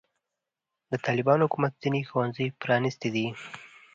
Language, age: Pashto, under 19